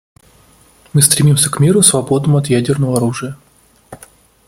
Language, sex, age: Russian, male, 19-29